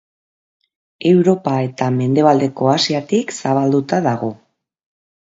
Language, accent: Basque, Mendebalekoa (Araba, Bizkaia, Gipuzkoako mendebaleko herri batzuk)